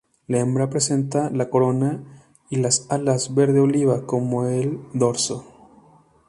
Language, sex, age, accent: Spanish, male, 19-29, México